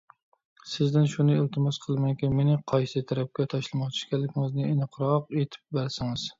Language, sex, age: Uyghur, male, 30-39